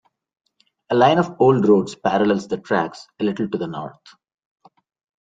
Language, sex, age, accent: English, male, 40-49, India and South Asia (India, Pakistan, Sri Lanka)